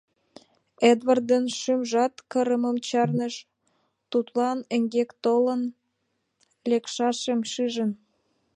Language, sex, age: Mari, female, 19-29